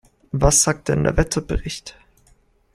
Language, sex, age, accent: German, male, 19-29, Österreichisches Deutsch